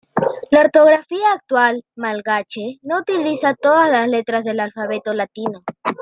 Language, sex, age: Spanish, female, 30-39